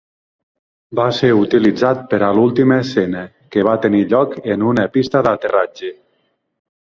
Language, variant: Catalan, Nord-Occidental